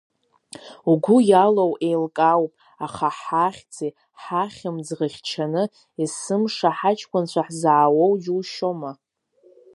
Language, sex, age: Abkhazian, female, under 19